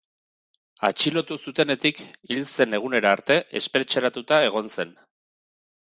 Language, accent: Basque, Erdialdekoa edo Nafarra (Gipuzkoa, Nafarroa)